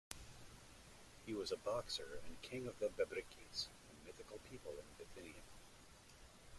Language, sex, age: English, male, 40-49